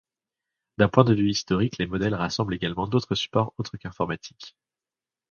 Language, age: French, 30-39